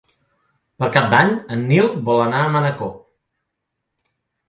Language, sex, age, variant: Catalan, male, 30-39, Central